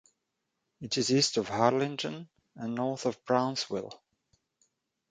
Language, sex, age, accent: English, male, 40-49, England English